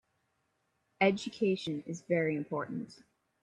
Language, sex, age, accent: English, male, under 19, Canadian English